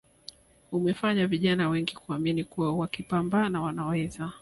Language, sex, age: Swahili, female, 30-39